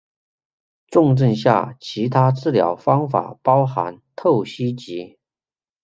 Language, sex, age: Chinese, male, 40-49